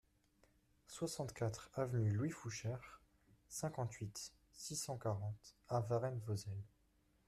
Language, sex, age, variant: French, male, under 19, Français de métropole